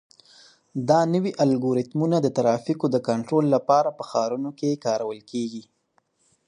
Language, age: Pashto, 19-29